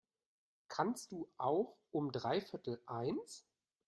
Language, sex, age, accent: German, male, 40-49, Deutschland Deutsch